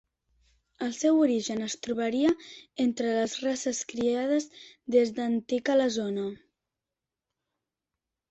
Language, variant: Catalan, Central